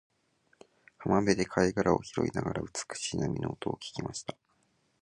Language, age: Japanese, 19-29